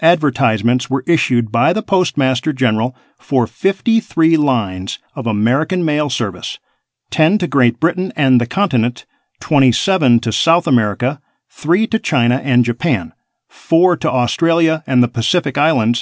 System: none